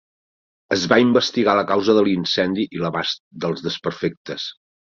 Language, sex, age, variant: Catalan, male, 50-59, Central